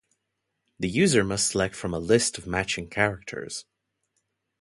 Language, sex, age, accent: English, male, 19-29, Southern African (South Africa, Zimbabwe, Namibia)